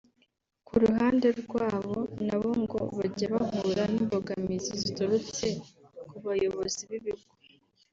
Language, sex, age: Kinyarwanda, female, 19-29